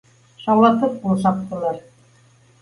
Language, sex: Bashkir, female